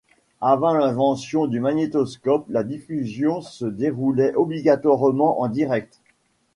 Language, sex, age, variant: French, male, 40-49, Français de métropole